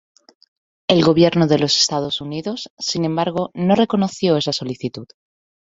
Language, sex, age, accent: Spanish, female, 30-39, España: Centro-Sur peninsular (Madrid, Toledo, Castilla-La Mancha)